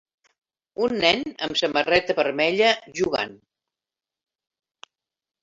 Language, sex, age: Catalan, female, 70-79